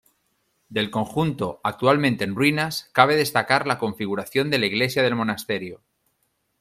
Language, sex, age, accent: Spanish, male, 40-49, España: Norte peninsular (Asturias, Castilla y León, Cantabria, País Vasco, Navarra, Aragón, La Rioja, Guadalajara, Cuenca)